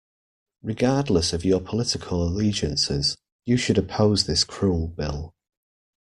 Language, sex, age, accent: English, male, 30-39, England English